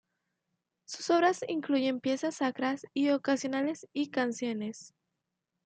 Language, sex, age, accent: Spanish, female, under 19, México